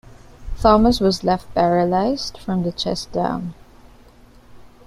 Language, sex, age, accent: English, female, 19-29, Filipino